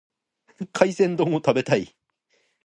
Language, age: Japanese, under 19